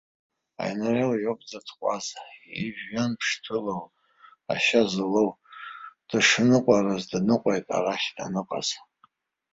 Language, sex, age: Abkhazian, male, 60-69